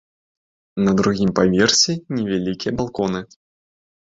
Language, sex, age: Belarusian, male, under 19